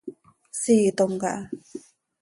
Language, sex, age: Seri, female, 40-49